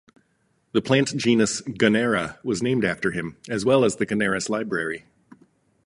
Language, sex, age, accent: English, male, 50-59, United States English